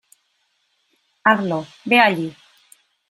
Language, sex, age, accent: Spanish, female, 40-49, España: Norte peninsular (Asturias, Castilla y León, Cantabria, País Vasco, Navarra, Aragón, La Rioja, Guadalajara, Cuenca)